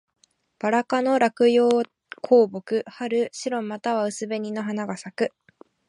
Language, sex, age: Japanese, female, 19-29